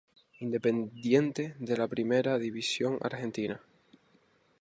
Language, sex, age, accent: Spanish, male, 19-29, España: Islas Canarias